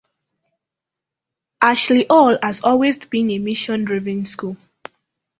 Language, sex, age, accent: English, female, under 19, Southern African (South Africa, Zimbabwe, Namibia)